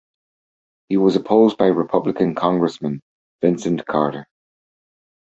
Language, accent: English, Northern Irish